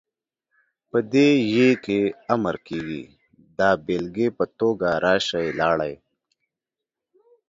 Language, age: Pashto, 30-39